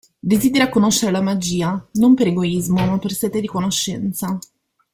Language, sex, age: Italian, female, 30-39